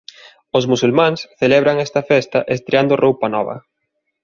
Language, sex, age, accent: Galician, male, 30-39, Normativo (estándar)